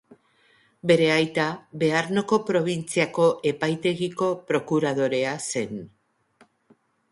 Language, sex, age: Basque, female, 50-59